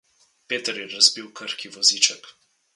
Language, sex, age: Slovenian, male, 19-29